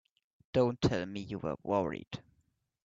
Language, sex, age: English, male, under 19